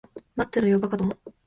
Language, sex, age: Japanese, female, 19-29